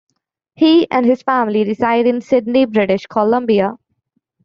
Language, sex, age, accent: English, female, 19-29, United States English